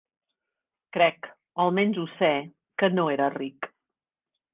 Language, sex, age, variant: Catalan, female, 50-59, Central